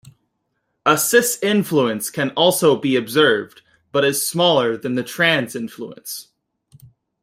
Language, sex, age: English, male, 19-29